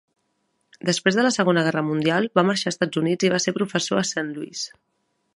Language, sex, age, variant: Catalan, female, 30-39, Central